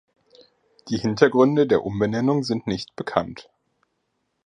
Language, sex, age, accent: German, male, 30-39, Deutschland Deutsch